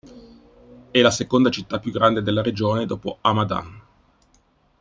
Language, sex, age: Italian, male, 50-59